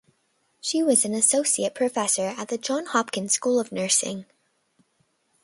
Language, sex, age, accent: English, female, under 19, United States English